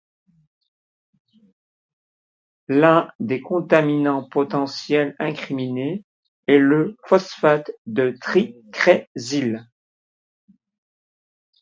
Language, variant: French, Français de métropole